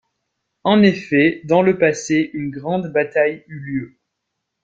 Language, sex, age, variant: French, male, 19-29, Français de métropole